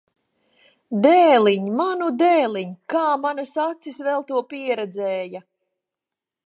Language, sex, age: Latvian, female, 40-49